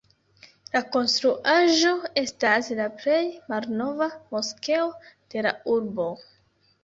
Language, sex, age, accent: Esperanto, female, 19-29, Internacia